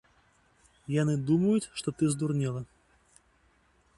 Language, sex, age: Belarusian, male, 40-49